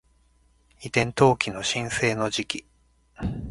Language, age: Japanese, 50-59